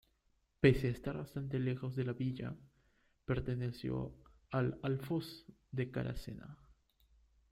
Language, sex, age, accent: Spanish, male, 19-29, Andino-Pacífico: Colombia, Perú, Ecuador, oeste de Bolivia y Venezuela andina